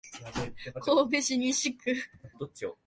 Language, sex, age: Japanese, female, 19-29